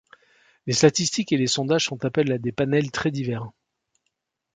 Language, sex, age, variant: French, male, 60-69, Français de métropole